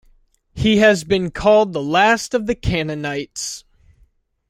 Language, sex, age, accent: English, male, 19-29, United States English